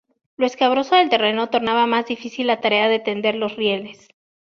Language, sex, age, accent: Spanish, female, 19-29, México